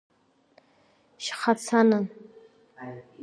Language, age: Abkhazian, under 19